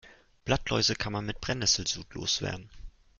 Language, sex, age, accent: German, male, 19-29, Deutschland Deutsch